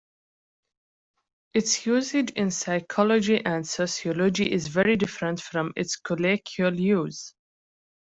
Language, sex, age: English, female, 19-29